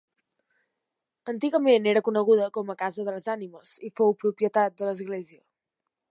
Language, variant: Catalan, Central